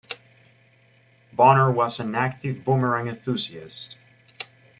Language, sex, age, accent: English, male, 19-29, United States English